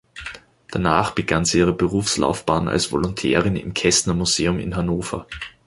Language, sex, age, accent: German, male, 19-29, Österreichisches Deutsch